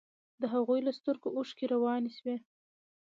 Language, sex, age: Pashto, female, under 19